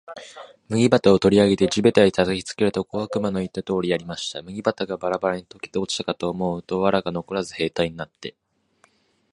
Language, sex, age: Japanese, male, 19-29